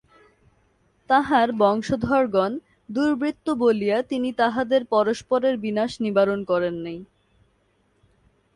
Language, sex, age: Bengali, female, 19-29